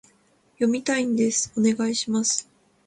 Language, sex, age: Japanese, female, 19-29